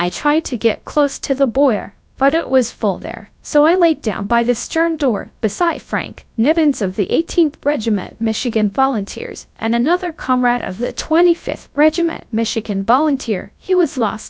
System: TTS, GradTTS